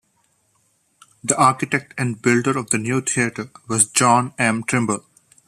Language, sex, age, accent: English, male, 19-29, India and South Asia (India, Pakistan, Sri Lanka)